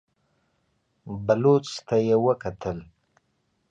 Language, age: Pashto, 19-29